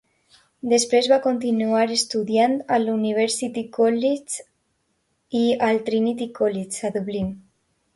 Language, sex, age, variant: Catalan, female, under 19, Alacantí